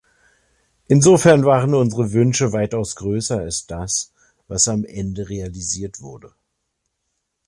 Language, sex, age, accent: German, male, 40-49, Deutschland Deutsch